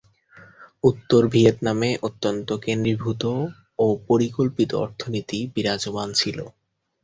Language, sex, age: Bengali, male, 19-29